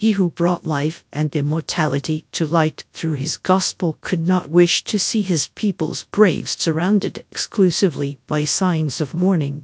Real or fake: fake